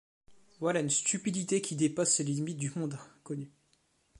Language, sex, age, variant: French, male, 19-29, Français de métropole